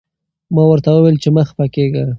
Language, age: Pashto, 19-29